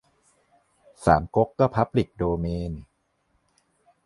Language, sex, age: Thai, male, 40-49